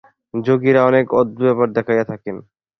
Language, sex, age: Bengali, male, 19-29